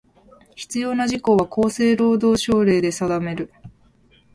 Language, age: Japanese, 19-29